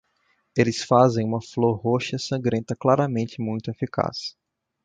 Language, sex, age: Portuguese, male, 19-29